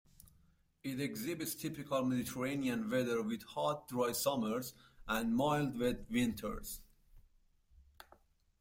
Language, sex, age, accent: English, male, 19-29, United States English